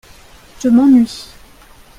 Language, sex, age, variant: French, female, 19-29, Français de métropole